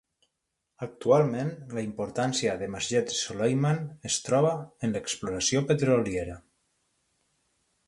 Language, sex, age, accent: Catalan, male, 40-49, central; septentrional